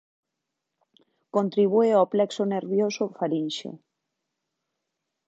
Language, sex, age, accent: Galician, female, 30-39, Normativo (estándar)